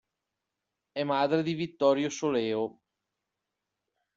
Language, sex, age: Italian, male, 30-39